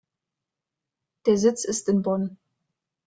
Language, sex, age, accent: German, female, 19-29, Deutschland Deutsch